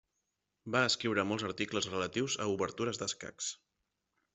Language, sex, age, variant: Catalan, male, 30-39, Central